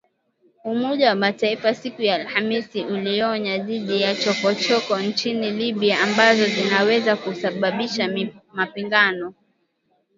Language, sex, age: Swahili, female, 19-29